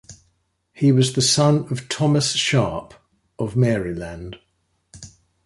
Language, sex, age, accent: English, male, 70-79, England English